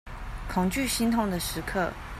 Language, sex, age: Chinese, female, 30-39